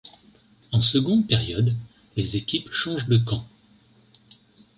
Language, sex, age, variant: French, male, 30-39, Français de métropole